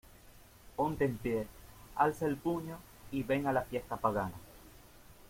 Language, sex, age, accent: Spanish, male, 30-39, Caribe: Cuba, Venezuela, Puerto Rico, República Dominicana, Panamá, Colombia caribeña, México caribeño, Costa del golfo de México